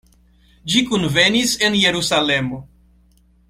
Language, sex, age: Esperanto, male, 19-29